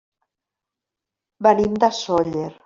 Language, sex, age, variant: Catalan, female, 50-59, Central